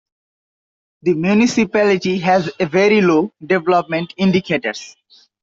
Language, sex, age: English, male, under 19